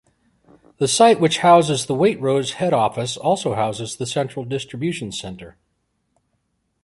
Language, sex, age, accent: English, male, 60-69, United States English